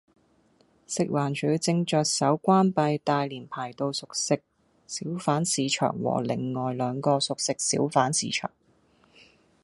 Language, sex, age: Cantonese, female, 40-49